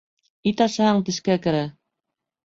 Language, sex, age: Bashkir, female, 30-39